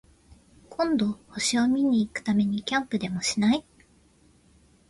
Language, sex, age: Japanese, female, 30-39